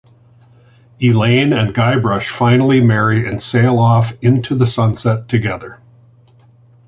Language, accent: English, United States English